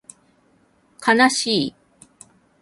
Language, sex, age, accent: Japanese, female, 60-69, 関西